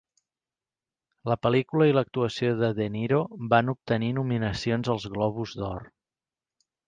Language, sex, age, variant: Catalan, male, 40-49, Central